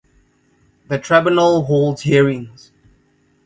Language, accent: English, Southern African (South Africa, Zimbabwe, Namibia)